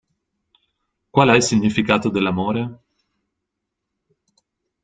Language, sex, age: Italian, male, 19-29